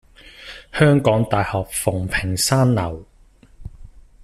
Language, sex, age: Cantonese, male, 30-39